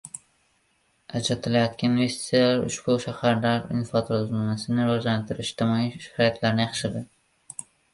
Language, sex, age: Uzbek, male, under 19